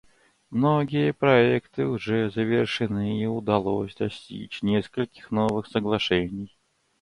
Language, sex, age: Russian, male, 30-39